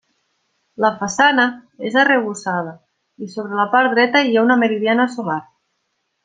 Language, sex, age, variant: Catalan, female, 19-29, Nord-Occidental